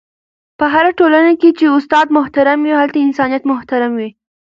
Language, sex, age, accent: Pashto, female, under 19, کندهاری لهجه